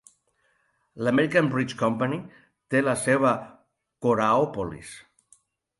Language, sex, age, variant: Catalan, male, 50-59, Central